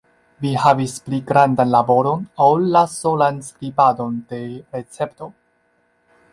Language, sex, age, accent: Esperanto, male, 30-39, Internacia